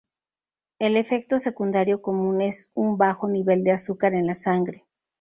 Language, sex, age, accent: Spanish, female, 50-59, México